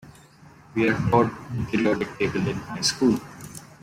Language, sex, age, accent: English, male, 19-29, India and South Asia (India, Pakistan, Sri Lanka)